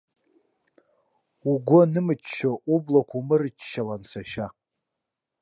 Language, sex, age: Abkhazian, male, 19-29